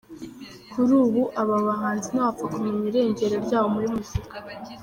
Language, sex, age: Kinyarwanda, female, under 19